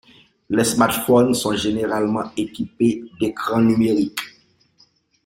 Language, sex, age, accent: French, male, 40-49, Français d’Haïti